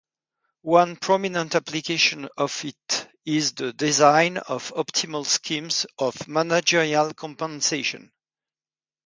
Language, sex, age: English, male, 50-59